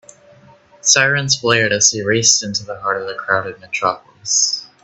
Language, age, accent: English, 19-29, United States English